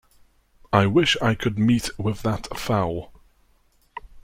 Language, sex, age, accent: English, male, 30-39, England English